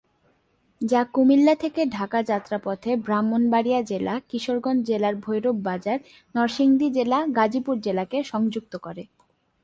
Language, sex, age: Bengali, female, 19-29